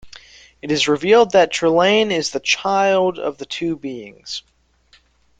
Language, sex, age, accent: English, male, under 19, United States English